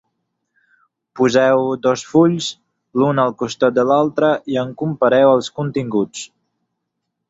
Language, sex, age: Catalan, male, 19-29